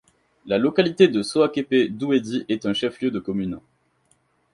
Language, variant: French, Français de métropole